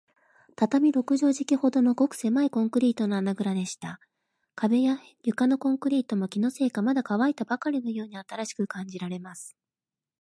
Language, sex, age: Japanese, female, 40-49